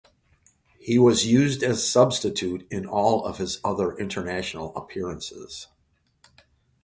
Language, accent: English, United States English